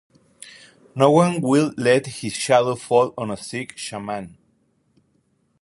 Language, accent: English, United States English